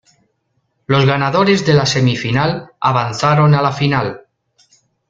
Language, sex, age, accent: Spanish, male, 40-49, España: Centro-Sur peninsular (Madrid, Toledo, Castilla-La Mancha)